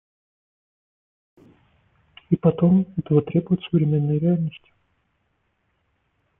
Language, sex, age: Russian, male, 30-39